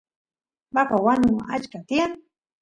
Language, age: Santiago del Estero Quichua, 30-39